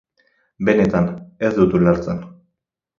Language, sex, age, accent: Basque, male, 19-29, Erdialdekoa edo Nafarra (Gipuzkoa, Nafarroa)